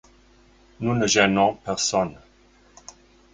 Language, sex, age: French, male, 60-69